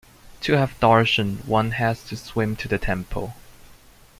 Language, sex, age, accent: English, male, under 19, United States English